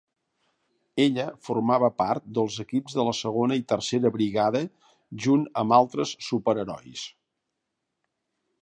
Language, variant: Catalan, Central